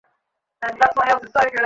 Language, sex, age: Bengali, male, 19-29